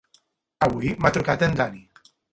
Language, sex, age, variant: Catalan, male, 60-69, Nord-Occidental